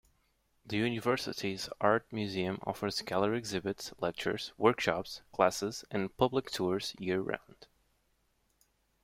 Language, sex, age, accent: English, male, 19-29, United States English